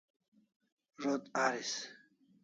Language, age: Kalasha, 40-49